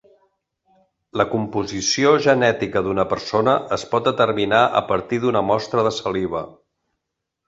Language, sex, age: Catalan, male, 60-69